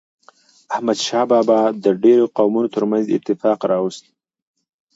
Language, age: Pashto, 19-29